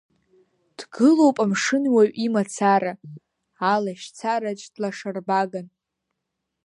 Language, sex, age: Abkhazian, female, under 19